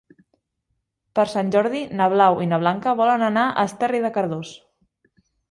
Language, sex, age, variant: Catalan, female, 19-29, Central